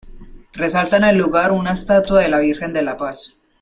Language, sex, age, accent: Spanish, male, under 19, Andino-Pacífico: Colombia, Perú, Ecuador, oeste de Bolivia y Venezuela andina